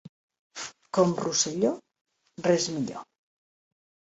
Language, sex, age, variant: Catalan, female, 60-69, Nord-Occidental